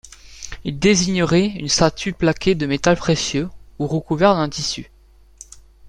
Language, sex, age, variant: French, male, 19-29, Français de métropole